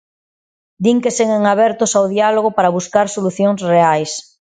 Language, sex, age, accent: Galician, female, 40-49, Central (gheada)